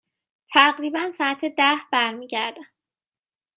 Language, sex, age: Persian, female, 30-39